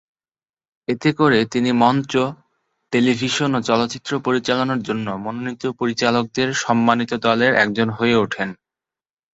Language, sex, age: Bengali, male, 19-29